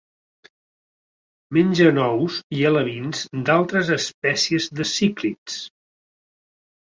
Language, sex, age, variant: Catalan, male, 60-69, Central